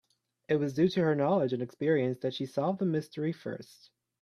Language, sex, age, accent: English, male, 19-29, United States English